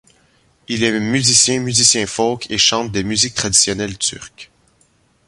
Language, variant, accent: French, Français d'Amérique du Nord, Français du Canada